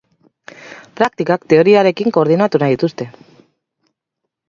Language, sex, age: Basque, female, 40-49